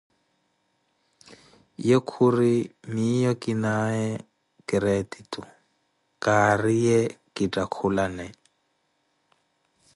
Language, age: Koti, 30-39